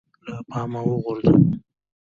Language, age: Pashto, 19-29